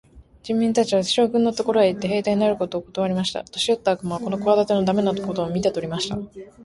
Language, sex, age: Japanese, female, 19-29